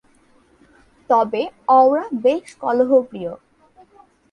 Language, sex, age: Bengali, female, 19-29